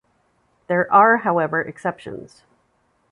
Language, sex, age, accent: English, female, 50-59, United States English